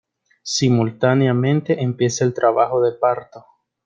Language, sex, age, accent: Spanish, male, 19-29, América central